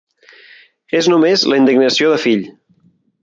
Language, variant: Catalan, Central